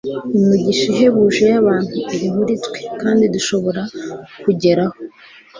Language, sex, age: Kinyarwanda, female, 19-29